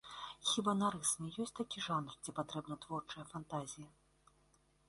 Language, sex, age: Belarusian, female, 30-39